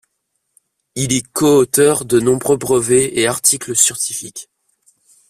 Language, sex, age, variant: French, male, under 19, Français de métropole